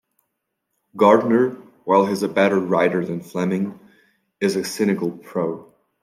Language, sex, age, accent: English, male, 19-29, United States English